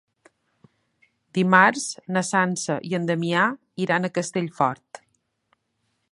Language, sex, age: Catalan, female, 40-49